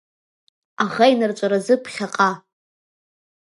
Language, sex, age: Abkhazian, female, 19-29